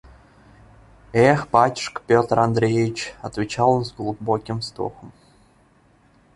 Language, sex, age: Russian, male, 19-29